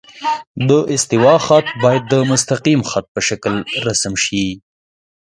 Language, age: Pashto, 19-29